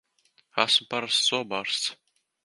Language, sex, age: Latvian, male, under 19